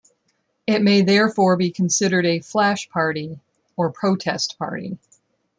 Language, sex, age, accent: English, female, 50-59, United States English